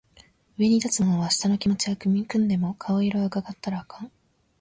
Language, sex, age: Japanese, female, 19-29